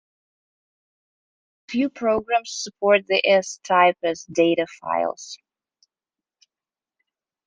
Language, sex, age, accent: English, female, 30-39, United States English